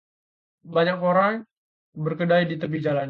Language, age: Indonesian, 19-29